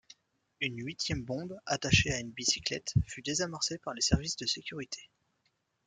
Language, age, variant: French, 19-29, Français de métropole